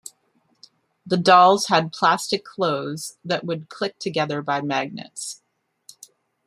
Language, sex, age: English, female, 40-49